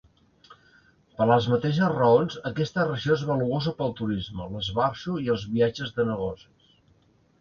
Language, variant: Catalan, Central